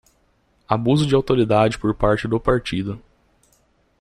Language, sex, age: Portuguese, male, 19-29